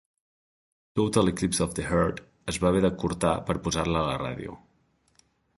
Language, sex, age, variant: Catalan, male, 19-29, Central